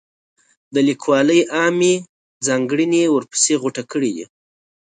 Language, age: Pashto, 30-39